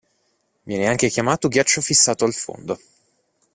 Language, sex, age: Italian, male, 30-39